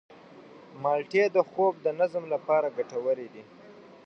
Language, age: Pashto, 30-39